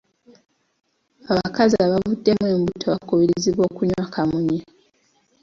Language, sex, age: Ganda, female, 19-29